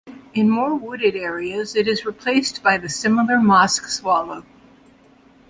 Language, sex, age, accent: English, female, 50-59, United States English